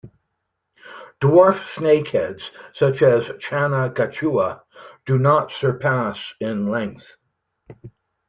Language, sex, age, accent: English, male, 60-69, United States English